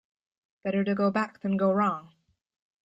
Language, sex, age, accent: English, female, under 19, England English